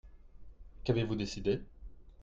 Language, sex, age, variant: French, male, 30-39, Français de métropole